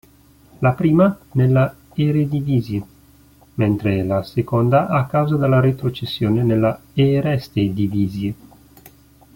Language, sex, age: Italian, male, 19-29